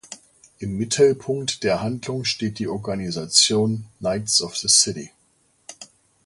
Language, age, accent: German, 50-59, Deutschland Deutsch